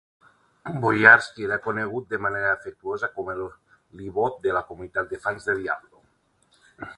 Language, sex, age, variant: Catalan, male, 40-49, Septentrional